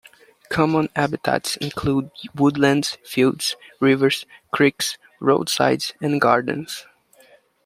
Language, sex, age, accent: English, male, 19-29, United States English